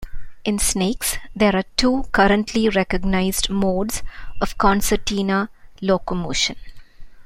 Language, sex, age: English, female, 30-39